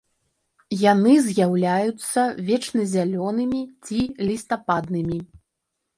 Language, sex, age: Belarusian, female, 40-49